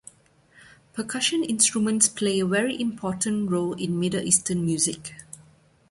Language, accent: English, Malaysian English